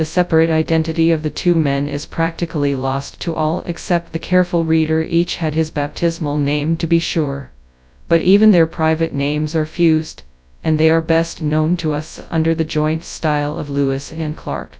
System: TTS, FastPitch